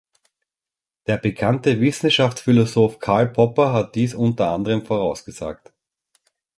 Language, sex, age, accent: German, male, 30-39, Österreichisches Deutsch